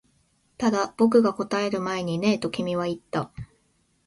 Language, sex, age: Japanese, female, 19-29